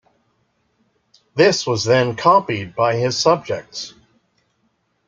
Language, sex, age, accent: English, male, 40-49, United States English